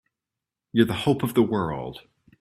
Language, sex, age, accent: English, male, 19-29, United States English